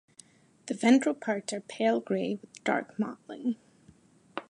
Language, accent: English, United States English